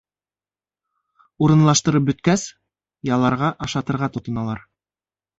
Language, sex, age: Bashkir, male, 19-29